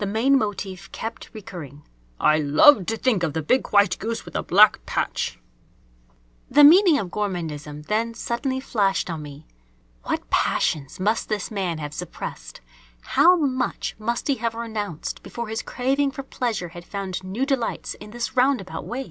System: none